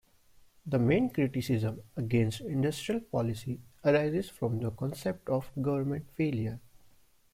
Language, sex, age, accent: English, male, 19-29, India and South Asia (India, Pakistan, Sri Lanka)